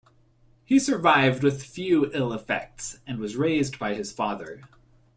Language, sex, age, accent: English, male, 30-39, United States English